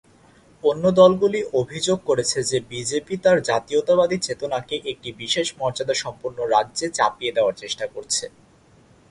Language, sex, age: Bengali, male, under 19